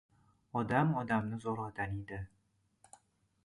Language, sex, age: Uzbek, male, 19-29